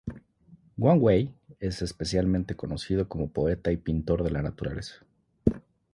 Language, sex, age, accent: Spanish, male, 30-39, México